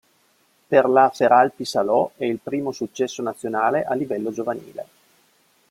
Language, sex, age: Italian, male, 50-59